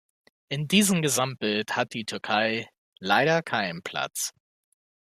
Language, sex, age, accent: German, male, 30-39, Deutschland Deutsch